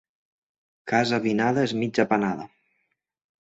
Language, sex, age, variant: Catalan, male, 19-29, Central